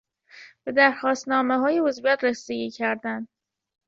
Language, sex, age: Persian, female, under 19